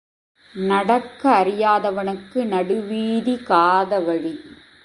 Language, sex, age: Tamil, female, 40-49